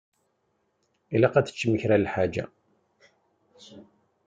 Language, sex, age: Kabyle, male, 50-59